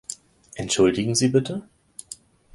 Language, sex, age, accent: German, male, 19-29, Deutschland Deutsch